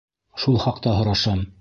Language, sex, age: Bashkir, male, 60-69